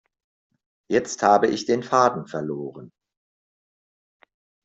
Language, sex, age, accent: German, male, 50-59, Deutschland Deutsch